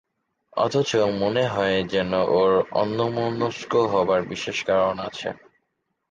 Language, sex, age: Bengali, male, 19-29